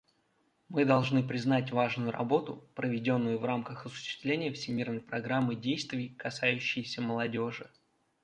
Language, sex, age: Russian, male, 19-29